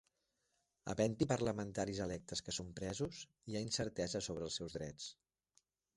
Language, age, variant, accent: Catalan, 40-49, Central, central